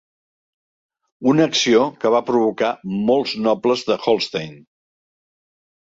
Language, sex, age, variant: Catalan, male, 60-69, Central